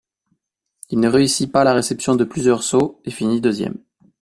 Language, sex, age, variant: French, male, 30-39, Français de métropole